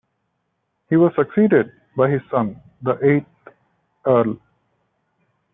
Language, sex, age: English, male, 30-39